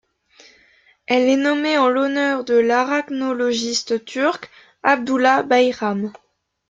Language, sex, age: French, female, 19-29